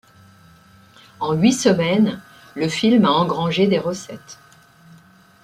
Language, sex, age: French, female, 60-69